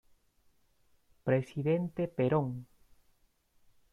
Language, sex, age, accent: Spanish, male, 19-29, Andino-Pacífico: Colombia, Perú, Ecuador, oeste de Bolivia y Venezuela andina